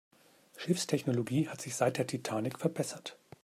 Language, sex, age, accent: German, male, 50-59, Deutschland Deutsch